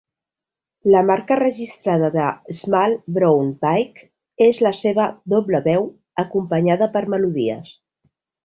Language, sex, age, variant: Catalan, female, 40-49, Nord-Occidental